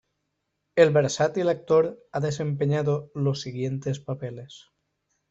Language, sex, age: Spanish, male, 30-39